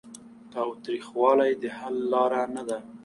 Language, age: Pashto, 19-29